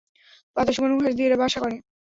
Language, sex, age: Bengali, female, 19-29